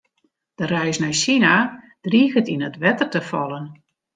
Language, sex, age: Western Frisian, female, 60-69